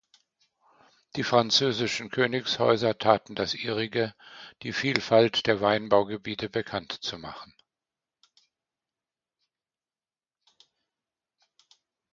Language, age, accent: German, 70-79, Deutschland Deutsch